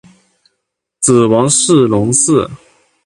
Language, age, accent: Chinese, 19-29, 出生地：江西省